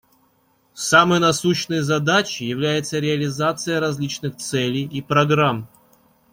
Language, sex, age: Russian, male, 30-39